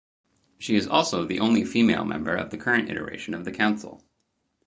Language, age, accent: English, 30-39, United States English